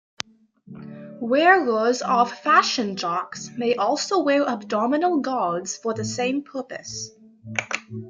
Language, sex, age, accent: English, female, under 19, Canadian English